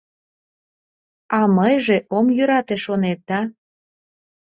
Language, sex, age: Mari, female, 30-39